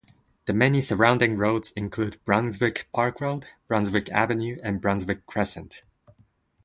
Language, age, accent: English, 19-29, United States English